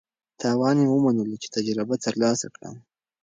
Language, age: Pashto, 19-29